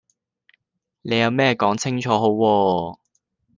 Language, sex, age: Cantonese, male, 19-29